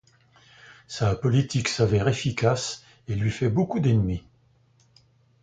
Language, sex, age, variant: French, male, 70-79, Français de métropole